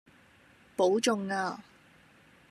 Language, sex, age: Cantonese, female, 19-29